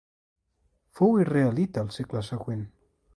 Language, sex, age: Catalan, male, 19-29